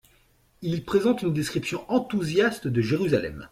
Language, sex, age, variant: French, male, 40-49, Français de métropole